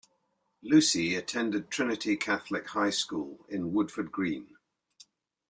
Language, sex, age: English, male, 70-79